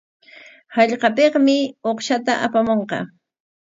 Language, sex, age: Corongo Ancash Quechua, female, 50-59